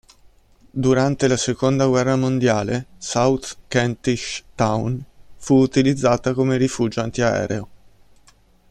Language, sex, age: Italian, male, 30-39